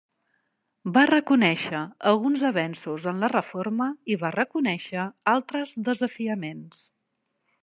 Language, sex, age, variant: Catalan, female, 50-59, Central